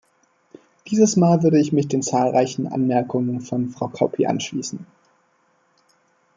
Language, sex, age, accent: German, male, 19-29, Deutschland Deutsch